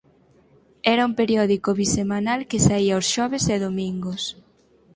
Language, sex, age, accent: Galician, female, 19-29, Normativo (estándar)